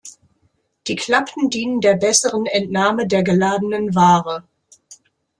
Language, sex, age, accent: German, female, 50-59, Deutschland Deutsch